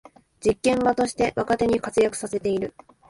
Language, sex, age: Japanese, female, 19-29